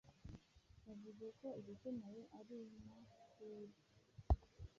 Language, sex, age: Kinyarwanda, female, 19-29